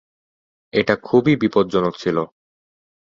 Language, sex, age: Bengali, male, 19-29